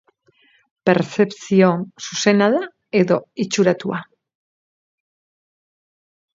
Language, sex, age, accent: Basque, female, 50-59, Mendebalekoa (Araba, Bizkaia, Gipuzkoako mendebaleko herri batzuk)